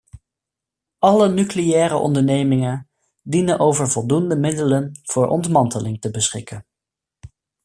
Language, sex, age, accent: Dutch, male, 19-29, Nederlands Nederlands